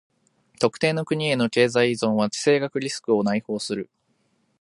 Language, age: Japanese, 19-29